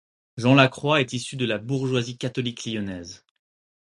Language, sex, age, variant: French, male, 19-29, Français de métropole